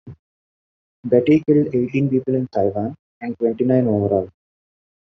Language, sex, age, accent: English, male, 19-29, India and South Asia (India, Pakistan, Sri Lanka)